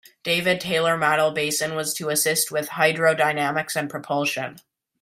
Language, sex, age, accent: English, male, under 19, United States English